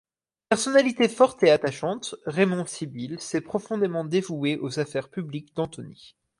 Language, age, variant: French, 19-29, Français de métropole